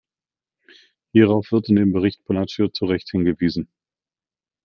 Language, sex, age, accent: German, male, 40-49, Deutschland Deutsch